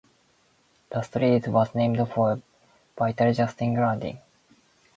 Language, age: English, 19-29